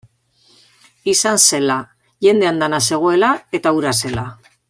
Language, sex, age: Basque, female, 60-69